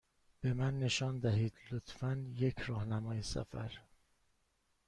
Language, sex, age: Persian, male, 30-39